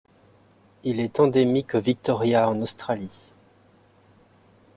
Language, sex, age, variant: French, male, 30-39, Français de métropole